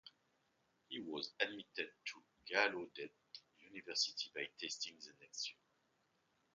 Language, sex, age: English, male, 40-49